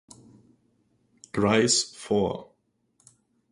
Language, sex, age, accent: German, male, 19-29, Deutschland Deutsch